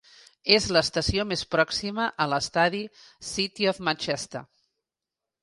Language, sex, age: Catalan, female, 50-59